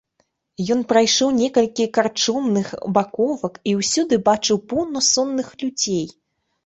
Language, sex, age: Belarusian, female, 19-29